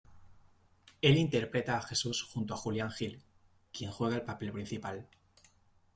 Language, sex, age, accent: Spanish, male, 19-29, España: Norte peninsular (Asturias, Castilla y León, Cantabria, País Vasco, Navarra, Aragón, La Rioja, Guadalajara, Cuenca)